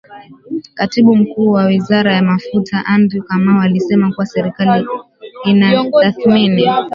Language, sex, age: Swahili, female, 19-29